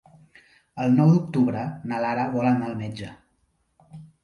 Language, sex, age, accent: Catalan, male, 30-39, central; nord-occidental; septentrional